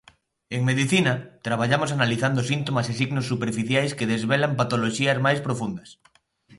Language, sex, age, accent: Galician, male, 30-39, Oriental (común en zona oriental)